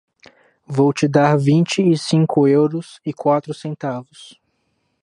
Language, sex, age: Portuguese, male, 19-29